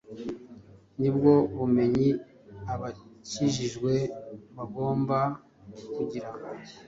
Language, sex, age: Kinyarwanda, male, 40-49